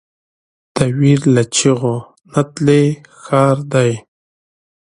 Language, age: Pashto, 30-39